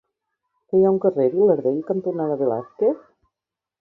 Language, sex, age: Catalan, female, 30-39